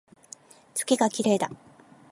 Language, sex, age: Japanese, female, 30-39